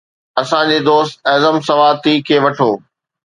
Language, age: Sindhi, 40-49